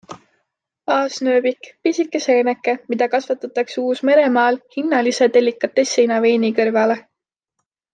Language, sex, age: Estonian, female, 19-29